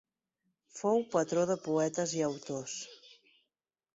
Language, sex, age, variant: Catalan, female, 30-39, Central